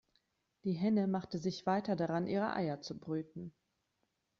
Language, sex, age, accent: German, female, 30-39, Deutschland Deutsch